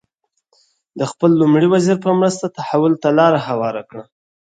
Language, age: Pashto, 19-29